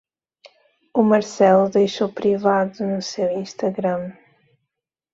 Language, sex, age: Portuguese, female, 19-29